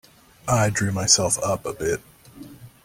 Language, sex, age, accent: English, male, 30-39, United States English